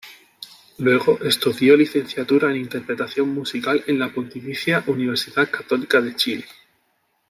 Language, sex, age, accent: Spanish, male, 30-39, España: Sur peninsular (Andalucia, Extremadura, Murcia)